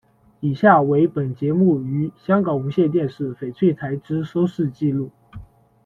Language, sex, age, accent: Chinese, male, 19-29, 出生地：浙江省